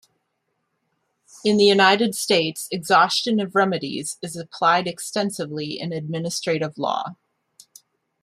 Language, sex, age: English, female, 40-49